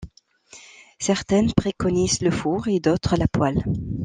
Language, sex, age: French, female, 30-39